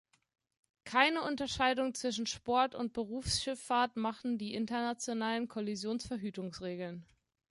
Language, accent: German, Deutschland Deutsch